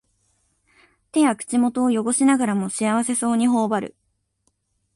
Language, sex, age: Japanese, female, 19-29